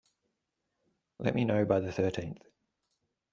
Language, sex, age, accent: English, male, 40-49, Australian English